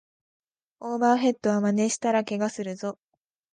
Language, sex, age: Japanese, female, 19-29